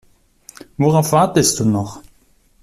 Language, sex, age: German, male, 30-39